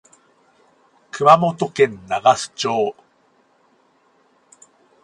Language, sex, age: Japanese, male, 40-49